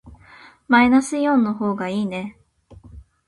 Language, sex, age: Japanese, female, 19-29